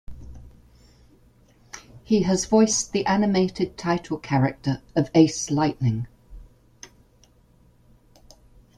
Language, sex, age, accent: English, female, 60-69, England English